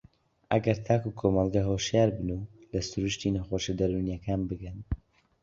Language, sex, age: Central Kurdish, male, 19-29